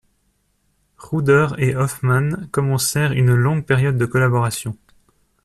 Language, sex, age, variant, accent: French, male, 40-49, Français d'Europe, Français de Suisse